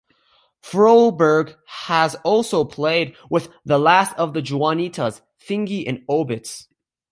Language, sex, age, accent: English, male, under 19, United States English